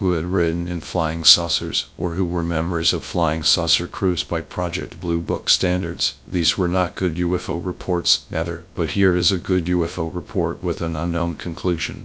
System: TTS, GradTTS